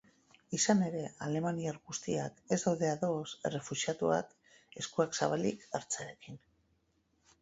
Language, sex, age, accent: Basque, female, 40-49, Mendebalekoa (Araba, Bizkaia, Gipuzkoako mendebaleko herri batzuk)